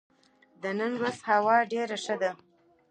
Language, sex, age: Pashto, female, 30-39